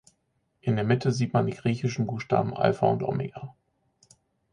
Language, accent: German, Deutschland Deutsch